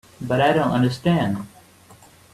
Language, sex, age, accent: English, male, 19-29, United States English